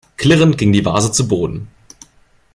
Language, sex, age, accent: German, male, 19-29, Deutschland Deutsch